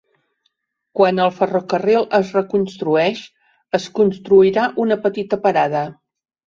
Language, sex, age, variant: Catalan, female, 50-59, Central